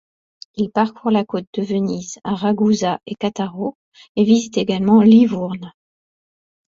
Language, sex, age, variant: French, female, 40-49, Français de métropole